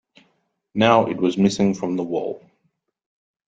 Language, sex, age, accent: English, male, 30-39, Australian English